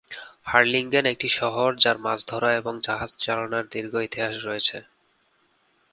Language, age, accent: Bengali, 19-29, প্রমিত